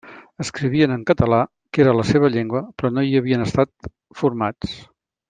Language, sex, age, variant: Catalan, male, 60-69, Central